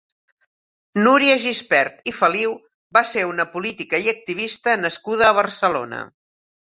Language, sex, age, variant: Catalan, female, 60-69, Central